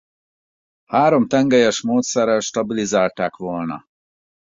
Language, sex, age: Hungarian, male, 40-49